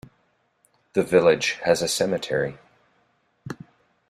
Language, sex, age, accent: English, male, 50-59, United States English